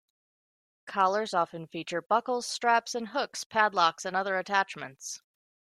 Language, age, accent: English, 30-39, United States English